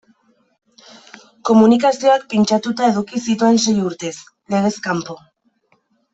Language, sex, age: Basque, female, 30-39